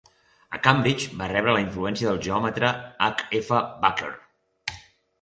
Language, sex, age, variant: Catalan, male, 40-49, Central